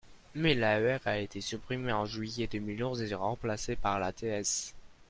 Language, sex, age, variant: French, male, under 19, Français de métropole